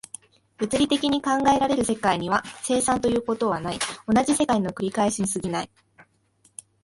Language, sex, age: Japanese, female, 19-29